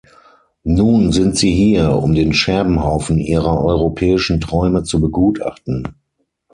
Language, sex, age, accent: German, male, 50-59, Deutschland Deutsch